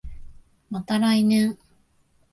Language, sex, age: Japanese, female, 19-29